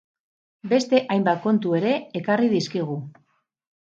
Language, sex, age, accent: Basque, female, 50-59, Mendebalekoa (Araba, Bizkaia, Gipuzkoako mendebaleko herri batzuk)